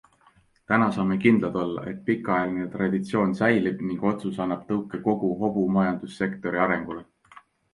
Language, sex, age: Estonian, male, 19-29